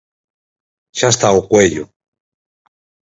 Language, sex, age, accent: Galician, male, 40-49, Central (gheada)